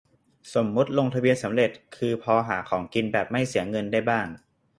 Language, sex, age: Thai, male, 19-29